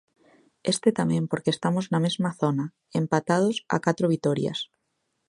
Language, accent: Galician, Normativo (estándar)